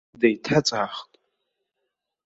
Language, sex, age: Abkhazian, male, under 19